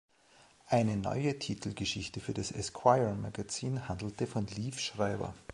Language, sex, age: German, male, 40-49